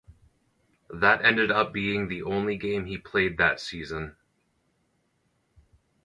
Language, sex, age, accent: English, male, 30-39, United States English